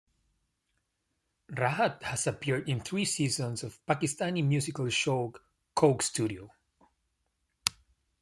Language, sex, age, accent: English, male, 30-39, United States English